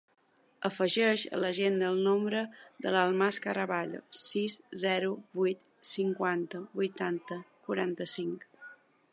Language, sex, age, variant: Catalan, female, 30-39, Balear